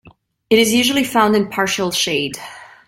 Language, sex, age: English, female, 30-39